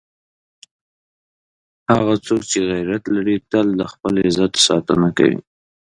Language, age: Pashto, 19-29